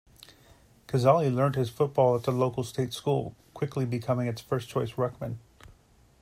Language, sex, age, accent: English, male, 40-49, United States English